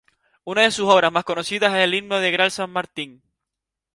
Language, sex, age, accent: Spanish, male, 19-29, España: Islas Canarias